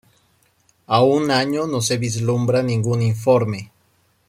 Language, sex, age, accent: Spanish, male, 30-39, Andino-Pacífico: Colombia, Perú, Ecuador, oeste de Bolivia y Venezuela andina